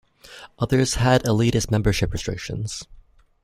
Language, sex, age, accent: English, male, 19-29, Canadian English